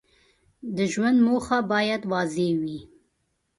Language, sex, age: Pashto, female, 40-49